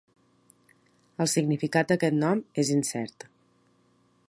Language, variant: Catalan, Central